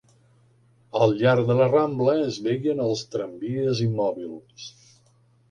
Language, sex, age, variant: Catalan, male, 50-59, Nord-Occidental